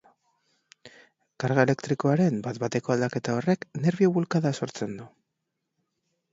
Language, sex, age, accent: Basque, male, 30-39, Mendebalekoa (Araba, Bizkaia, Gipuzkoako mendebaleko herri batzuk)